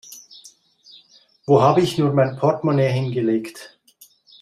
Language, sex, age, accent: German, male, 50-59, Schweizerdeutsch